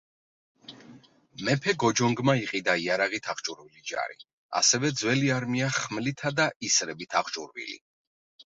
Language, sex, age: Georgian, male, 40-49